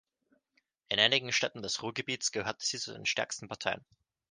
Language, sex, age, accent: German, male, 19-29, Österreichisches Deutsch